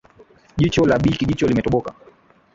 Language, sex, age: Swahili, male, 19-29